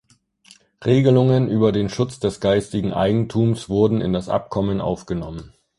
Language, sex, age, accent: German, male, 40-49, Deutschland Deutsch